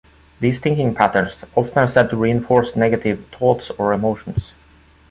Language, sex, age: English, male, 30-39